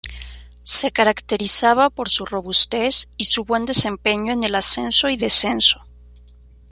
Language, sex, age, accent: Spanish, female, 30-39, México